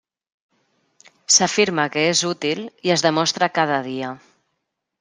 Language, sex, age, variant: Catalan, female, 40-49, Central